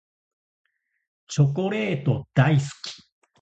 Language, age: Japanese, 40-49